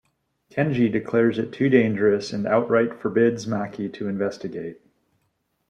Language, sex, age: English, male, 30-39